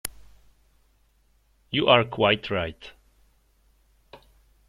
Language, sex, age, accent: English, male, 19-29, United States English